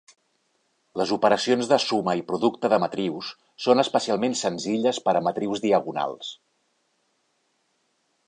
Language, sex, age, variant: Catalan, male, 40-49, Central